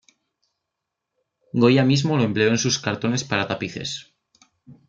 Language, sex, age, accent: Spanish, male, 19-29, España: Norte peninsular (Asturias, Castilla y León, Cantabria, País Vasco, Navarra, Aragón, La Rioja, Guadalajara, Cuenca)